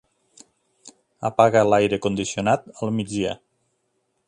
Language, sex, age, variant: Catalan, male, 40-49, Nord-Occidental